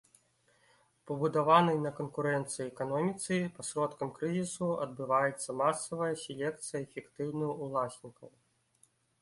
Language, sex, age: Belarusian, male, 19-29